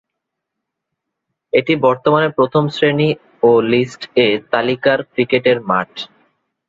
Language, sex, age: Bengali, male, 19-29